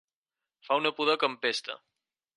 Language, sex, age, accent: Catalan, male, 19-29, Garrotxi